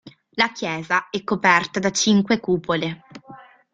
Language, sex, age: Italian, female, 19-29